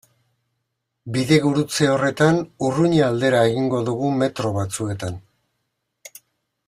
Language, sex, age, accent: Basque, male, 60-69, Mendebalekoa (Araba, Bizkaia, Gipuzkoako mendebaleko herri batzuk)